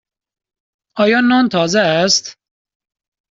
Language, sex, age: Persian, male, 19-29